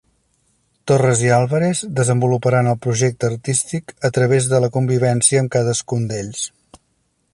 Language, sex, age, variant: Catalan, male, 50-59, Septentrional